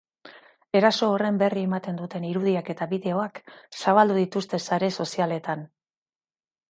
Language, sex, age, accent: Basque, female, 50-59, Mendebalekoa (Araba, Bizkaia, Gipuzkoako mendebaleko herri batzuk)